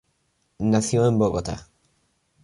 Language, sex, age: Spanish, male, under 19